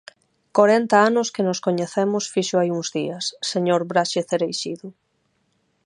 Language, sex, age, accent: Galician, female, 30-39, Normativo (estándar); Neofalante